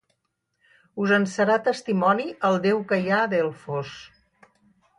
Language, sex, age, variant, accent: Catalan, female, 60-69, Central, central